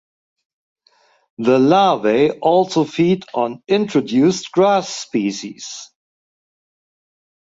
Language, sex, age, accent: English, male, 50-59, England English